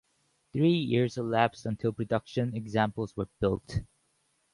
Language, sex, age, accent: English, male, 30-39, United States English